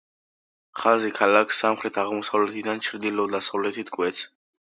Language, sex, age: Georgian, male, 19-29